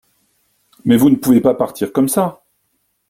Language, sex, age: French, male, 50-59